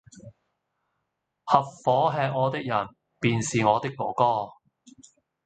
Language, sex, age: Cantonese, male, 50-59